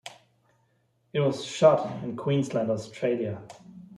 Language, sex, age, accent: English, male, 40-49, United States English